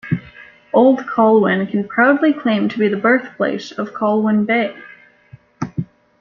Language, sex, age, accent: English, female, 19-29, United States English